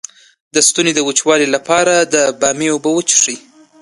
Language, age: Pashto, 19-29